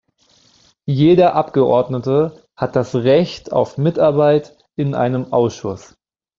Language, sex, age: German, male, 19-29